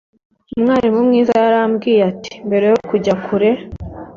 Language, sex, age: Kinyarwanda, female, 19-29